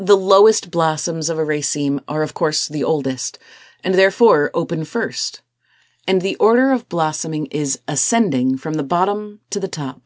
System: none